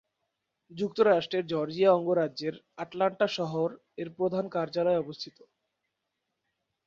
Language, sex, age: Bengali, male, 19-29